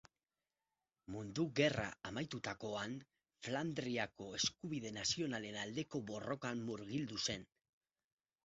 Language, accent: Basque, Mendebalekoa (Araba, Bizkaia, Gipuzkoako mendebaleko herri batzuk)